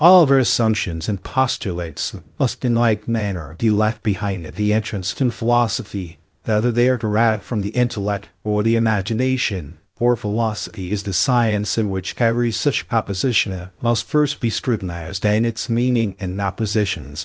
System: TTS, VITS